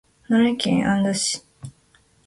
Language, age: Japanese, 19-29